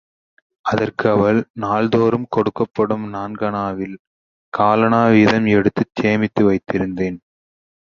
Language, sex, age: Tamil, male, 19-29